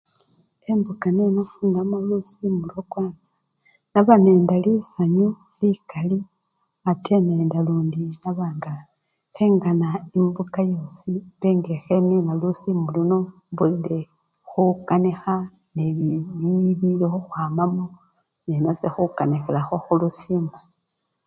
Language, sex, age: Luyia, female, 30-39